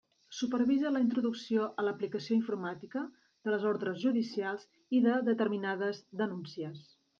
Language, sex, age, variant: Catalan, female, 40-49, Central